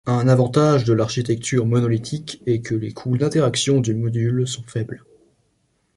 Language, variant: French, Français de métropole